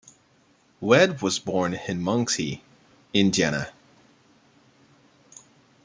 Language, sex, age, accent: English, male, 30-39, Canadian English